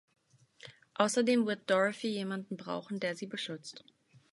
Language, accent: German, Deutschland Deutsch